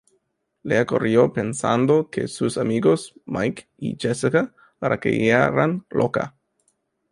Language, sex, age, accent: Spanish, male, 19-29, América central